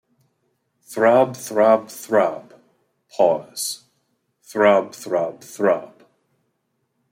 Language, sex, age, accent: English, male, 40-49, United States English